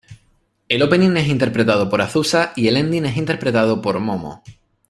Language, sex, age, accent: Spanish, male, 19-29, España: Islas Canarias